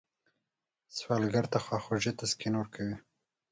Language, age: Pashto, 30-39